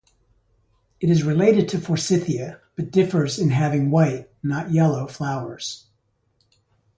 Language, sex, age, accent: English, male, 70-79, United States English